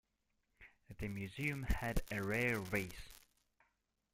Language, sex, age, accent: English, male, 19-29, United States English